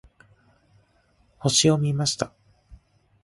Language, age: Japanese, 19-29